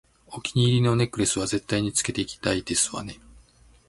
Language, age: Japanese, 50-59